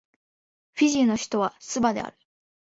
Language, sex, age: Japanese, female, 19-29